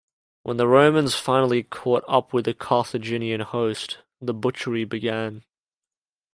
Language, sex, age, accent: English, male, 19-29, Australian English